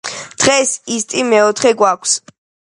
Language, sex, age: Georgian, female, 30-39